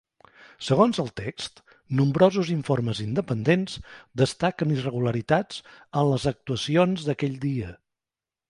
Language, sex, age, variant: Catalan, male, 40-49, Central